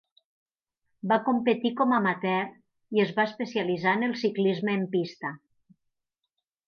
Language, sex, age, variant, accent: Catalan, female, 50-59, Nord-Occidental, Tortosí